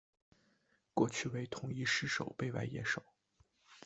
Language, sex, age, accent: Chinese, male, 19-29, 出生地：辽宁省